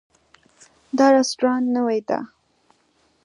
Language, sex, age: Pashto, female, 19-29